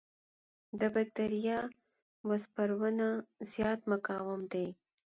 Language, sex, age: Pashto, female, 40-49